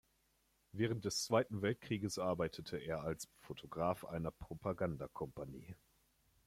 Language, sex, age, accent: German, male, 19-29, Deutschland Deutsch